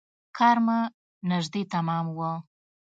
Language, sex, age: Pashto, female, 30-39